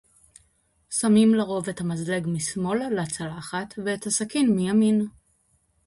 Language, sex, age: Hebrew, female, 19-29